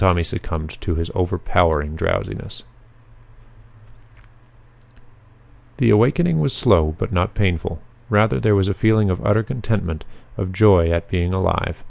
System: none